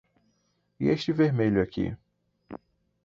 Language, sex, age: Portuguese, male, 19-29